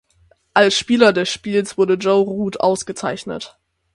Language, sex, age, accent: German, male, under 19, Österreichisches Deutsch